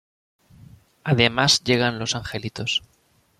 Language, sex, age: Spanish, male, 19-29